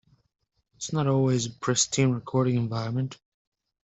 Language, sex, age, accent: English, male, 19-29, United States English